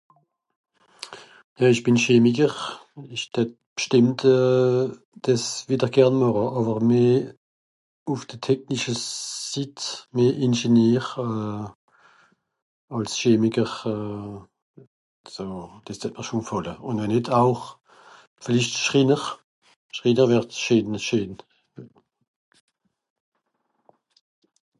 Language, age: Swiss German, 60-69